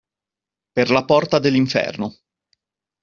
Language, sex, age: Italian, male, 50-59